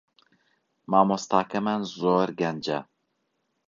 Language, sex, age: Central Kurdish, male, 30-39